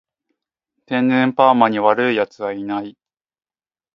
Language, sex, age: Japanese, male, 30-39